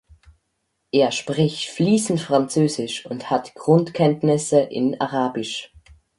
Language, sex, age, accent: German, male, under 19, Schweizerdeutsch